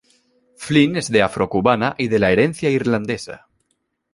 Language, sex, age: Spanish, male, 19-29